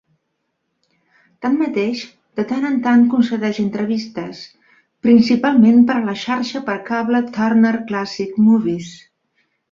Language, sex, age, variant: Catalan, female, 50-59, Central